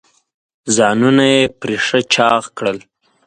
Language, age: Pashto, 19-29